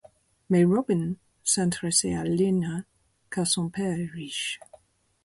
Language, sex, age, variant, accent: French, female, 50-59, Français d'Europe, Français du Royaume-Uni